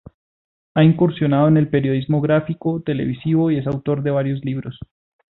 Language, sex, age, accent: Spanish, male, 30-39, Andino-Pacífico: Colombia, Perú, Ecuador, oeste de Bolivia y Venezuela andina